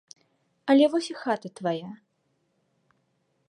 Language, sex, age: Belarusian, female, 19-29